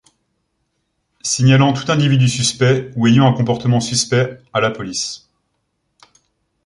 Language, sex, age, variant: French, male, 19-29, Français de métropole